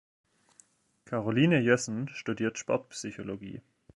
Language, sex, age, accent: German, male, 19-29, Deutschland Deutsch